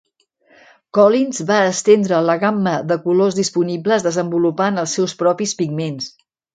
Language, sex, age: Catalan, female, 60-69